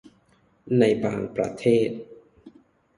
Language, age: Thai, 19-29